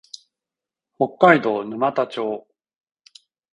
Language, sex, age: Japanese, male, 40-49